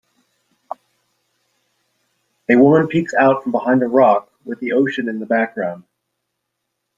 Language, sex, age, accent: English, male, 40-49, United States English